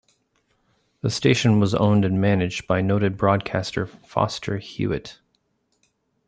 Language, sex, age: English, male, 40-49